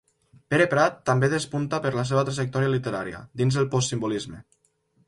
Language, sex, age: Catalan, male, under 19